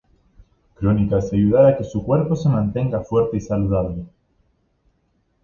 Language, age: Spanish, 19-29